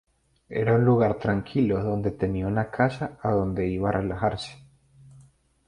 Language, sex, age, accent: Spanish, male, 19-29, Andino-Pacífico: Colombia, Perú, Ecuador, oeste de Bolivia y Venezuela andina